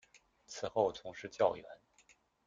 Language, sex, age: Chinese, male, 19-29